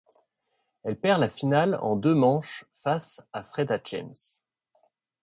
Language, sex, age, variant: French, male, 19-29, Français de métropole